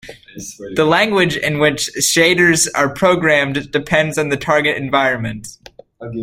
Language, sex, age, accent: English, male, under 19, United States English